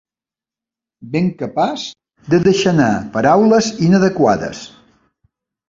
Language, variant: Catalan, Balear